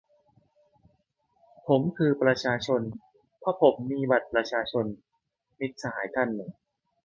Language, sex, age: Thai, male, 19-29